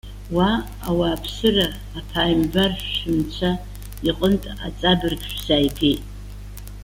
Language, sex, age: Abkhazian, female, 70-79